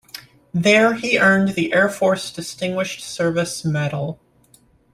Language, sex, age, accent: English, female, 30-39, United States English